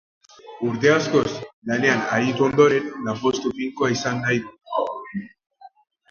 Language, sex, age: Basque, female, 30-39